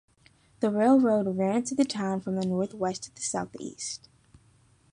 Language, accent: English, United States English